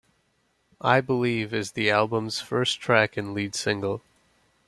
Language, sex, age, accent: English, male, 19-29, United States English